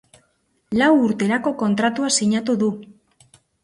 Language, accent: Basque, Mendebalekoa (Araba, Bizkaia, Gipuzkoako mendebaleko herri batzuk)